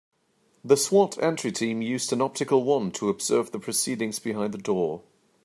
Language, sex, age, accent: English, male, 30-39, England English